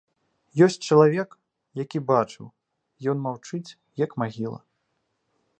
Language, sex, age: Belarusian, male, 19-29